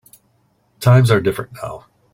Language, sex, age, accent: English, male, 40-49, United States English